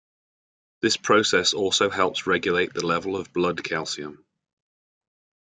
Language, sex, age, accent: English, male, 50-59, England English